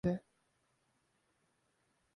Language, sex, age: Urdu, male, 19-29